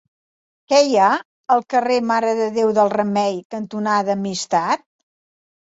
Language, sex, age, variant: Catalan, female, 60-69, Central